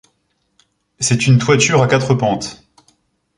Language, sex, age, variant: French, male, 19-29, Français de métropole